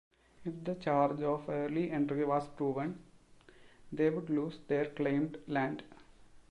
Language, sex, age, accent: English, male, 19-29, India and South Asia (India, Pakistan, Sri Lanka)